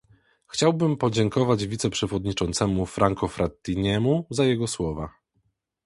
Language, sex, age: Polish, male, 30-39